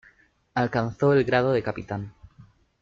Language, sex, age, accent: Spanish, male, 19-29, España: Sur peninsular (Andalucia, Extremadura, Murcia)